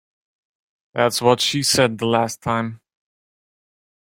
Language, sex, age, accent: English, male, 19-29, United States English